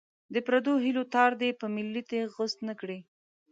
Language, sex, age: Pashto, female, 19-29